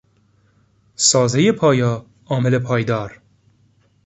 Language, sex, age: Persian, male, 19-29